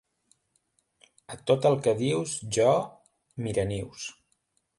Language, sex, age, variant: Catalan, male, 30-39, Central